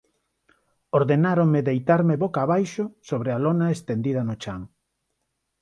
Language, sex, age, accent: Galician, male, 50-59, Neofalante